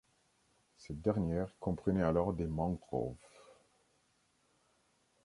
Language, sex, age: French, male, 19-29